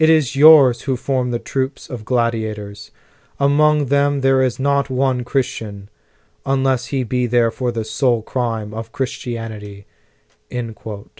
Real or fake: real